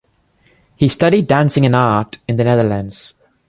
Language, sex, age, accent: English, male, 19-29, India and South Asia (India, Pakistan, Sri Lanka)